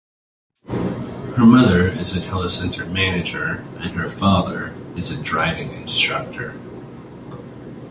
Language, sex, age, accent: English, male, 19-29, United States English